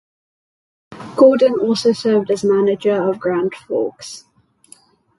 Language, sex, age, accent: English, female, under 19, England English; Southern African (South Africa, Zimbabwe, Namibia)